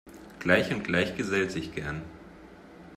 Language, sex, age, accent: German, male, 19-29, Deutschland Deutsch